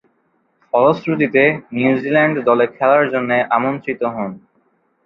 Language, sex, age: Bengali, male, 19-29